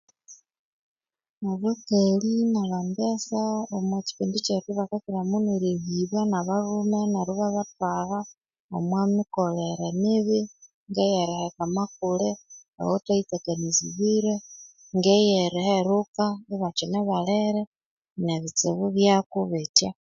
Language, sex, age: Konzo, female, 40-49